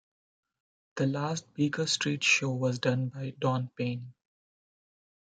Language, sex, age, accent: English, male, 19-29, India and South Asia (India, Pakistan, Sri Lanka)